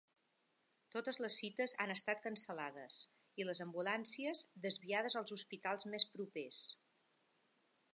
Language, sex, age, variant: Catalan, female, 50-59, Central